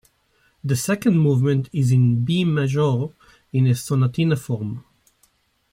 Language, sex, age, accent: English, male, 40-49, United States English